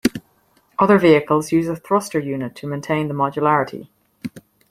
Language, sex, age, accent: English, female, 40-49, Irish English